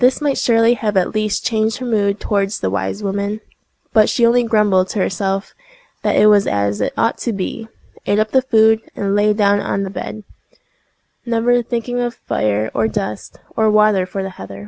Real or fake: real